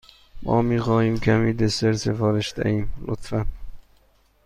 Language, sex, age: Persian, male, 30-39